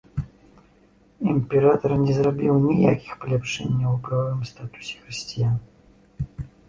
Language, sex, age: Belarusian, male, 50-59